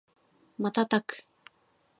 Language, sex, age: Japanese, female, 19-29